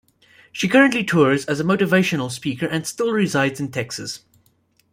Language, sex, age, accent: English, male, 19-29, Southern African (South Africa, Zimbabwe, Namibia)